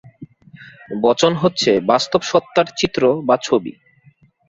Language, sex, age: Bengali, male, 19-29